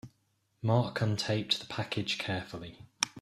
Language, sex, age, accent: English, male, 30-39, England English